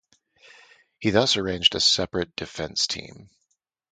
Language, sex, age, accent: English, male, 30-39, United States English